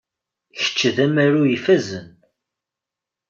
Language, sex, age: Kabyle, male, 19-29